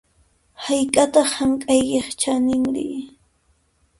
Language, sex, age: Puno Quechua, female, 19-29